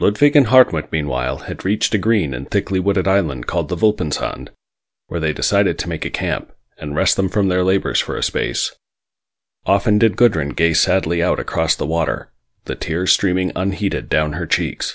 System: none